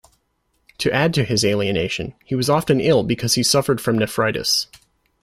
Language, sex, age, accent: English, male, 19-29, United States English